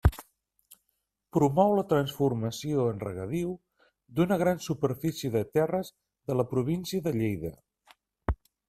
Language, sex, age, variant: Catalan, male, 50-59, Central